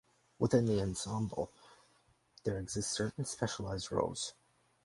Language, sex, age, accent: English, male, under 19, United States English